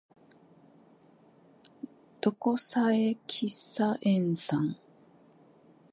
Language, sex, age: Japanese, female, 50-59